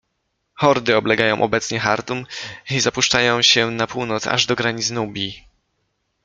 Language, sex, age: Polish, male, 19-29